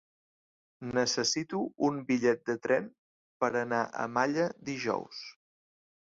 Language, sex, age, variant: Catalan, male, 40-49, Central